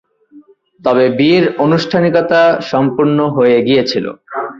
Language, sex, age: Bengali, male, 19-29